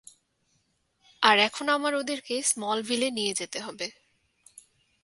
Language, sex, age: Bengali, female, 19-29